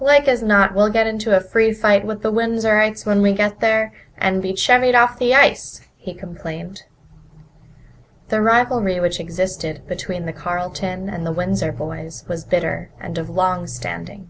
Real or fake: real